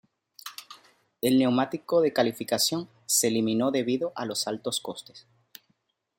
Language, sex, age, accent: Spanish, male, 30-39, Andino-Pacífico: Colombia, Perú, Ecuador, oeste de Bolivia y Venezuela andina